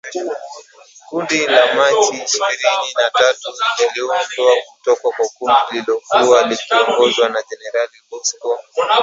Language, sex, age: Swahili, male, 19-29